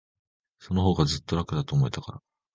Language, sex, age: Japanese, male, under 19